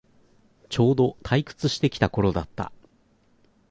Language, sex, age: Japanese, male, 40-49